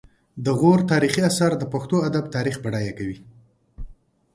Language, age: Pashto, 30-39